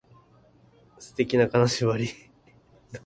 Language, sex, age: Japanese, male, 19-29